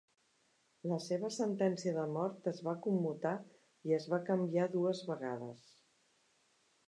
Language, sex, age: Catalan, female, 60-69